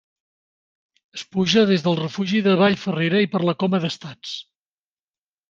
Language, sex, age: Catalan, male, 40-49